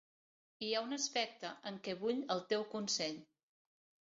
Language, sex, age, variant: Catalan, female, 50-59, Central